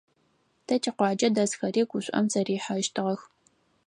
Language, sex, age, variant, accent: Adyghe, female, 19-29, Адыгабзэ (Кирил, пстэумэ зэдыряе), Бжъэдыгъу (Bjeduğ)